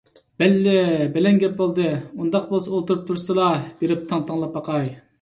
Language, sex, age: Uyghur, male, 30-39